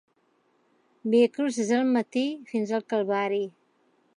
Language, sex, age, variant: Catalan, female, 40-49, Central